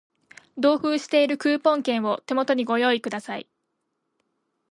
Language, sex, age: Japanese, female, 19-29